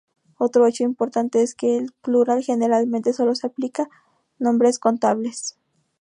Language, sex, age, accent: Spanish, female, 19-29, México